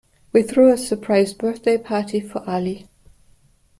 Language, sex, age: English, female, 50-59